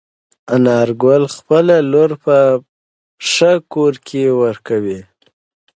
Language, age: Pashto, 30-39